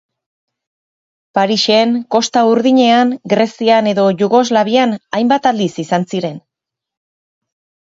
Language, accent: Basque, Erdialdekoa edo Nafarra (Gipuzkoa, Nafarroa)